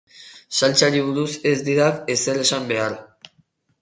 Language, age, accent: Basque, under 19, Erdialdekoa edo Nafarra (Gipuzkoa, Nafarroa)